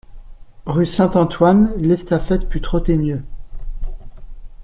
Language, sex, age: French, male, 40-49